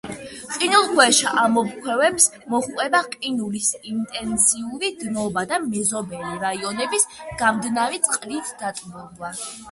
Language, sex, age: Georgian, female, 90+